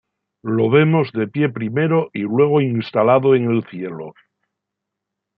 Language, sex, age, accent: Spanish, male, 70-79, España: Norte peninsular (Asturias, Castilla y León, Cantabria, País Vasco, Navarra, Aragón, La Rioja, Guadalajara, Cuenca)